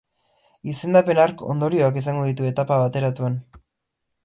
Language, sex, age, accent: Basque, male, 19-29, Erdialdekoa edo Nafarra (Gipuzkoa, Nafarroa)